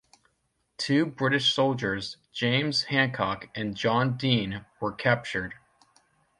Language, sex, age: English, male, 19-29